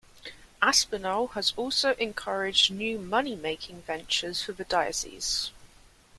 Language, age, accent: English, 19-29, England English